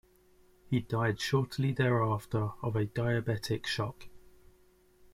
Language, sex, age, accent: English, male, 30-39, England English